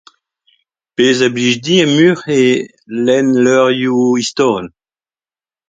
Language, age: Breton, 60-69